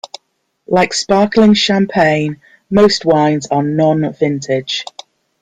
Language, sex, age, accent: English, female, 40-49, England English